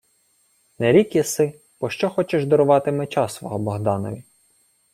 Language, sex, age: Ukrainian, male, 19-29